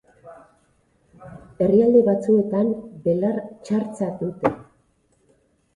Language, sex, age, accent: Basque, female, 50-59, Erdialdekoa edo Nafarra (Gipuzkoa, Nafarroa)